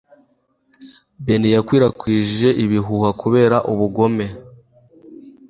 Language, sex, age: Kinyarwanda, male, under 19